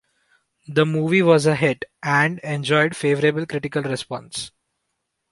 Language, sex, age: English, male, 19-29